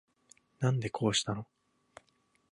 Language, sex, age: Japanese, male, 19-29